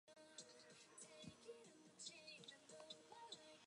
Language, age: English, under 19